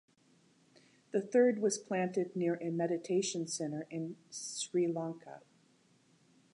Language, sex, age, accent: English, female, 60-69, United States English